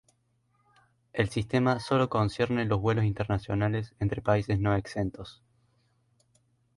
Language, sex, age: Spanish, male, under 19